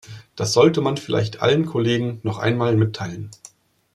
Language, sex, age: German, male, 30-39